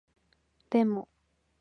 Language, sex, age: Japanese, female, 19-29